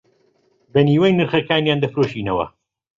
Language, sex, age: Central Kurdish, male, 50-59